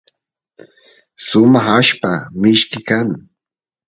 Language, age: Santiago del Estero Quichua, 30-39